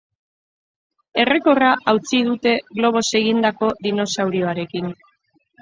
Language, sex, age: Basque, female, 30-39